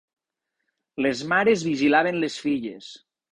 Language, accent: Catalan, valencià